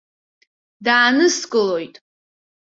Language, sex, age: Abkhazian, female, under 19